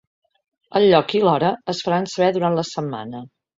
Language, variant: Catalan, Central